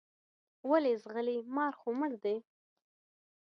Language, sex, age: Pashto, female, under 19